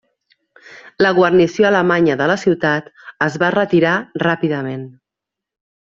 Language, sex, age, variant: Catalan, female, 30-39, Central